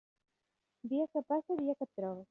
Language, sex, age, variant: Catalan, female, 19-29, Central